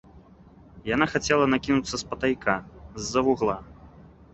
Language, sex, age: Belarusian, male, 19-29